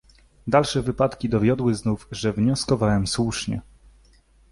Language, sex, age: Polish, male, 19-29